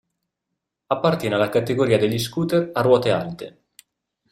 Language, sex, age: Italian, male, 30-39